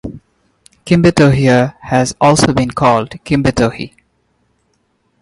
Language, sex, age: English, male, 19-29